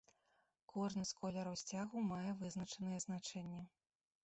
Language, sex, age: Belarusian, female, 40-49